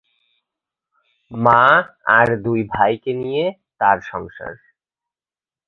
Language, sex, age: Bengali, male, 19-29